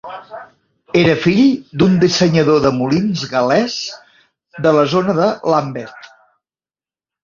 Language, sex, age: Catalan, male, 50-59